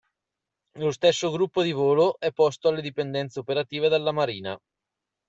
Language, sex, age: Italian, male, 30-39